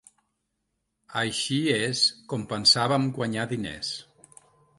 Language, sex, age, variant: Catalan, male, 60-69, Central